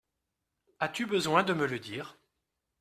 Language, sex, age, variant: French, male, 40-49, Français de métropole